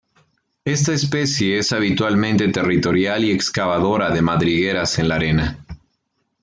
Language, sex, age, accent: Spanish, male, 30-39, México